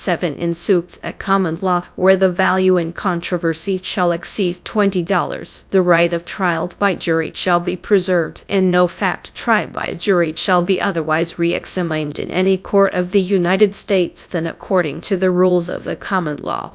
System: TTS, GradTTS